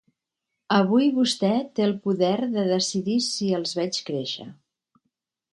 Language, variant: Catalan, Central